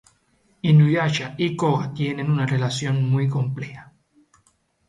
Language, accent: Spanish, Caribe: Cuba, Venezuela, Puerto Rico, República Dominicana, Panamá, Colombia caribeña, México caribeño, Costa del golfo de México